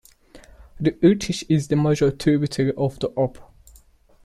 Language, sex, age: English, male, 19-29